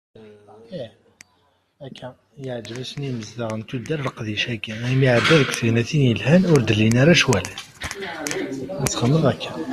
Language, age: Kabyle, 40-49